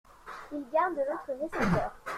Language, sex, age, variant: French, male, 40-49, Français de métropole